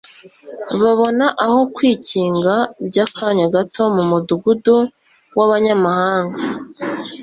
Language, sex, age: Kinyarwanda, female, 19-29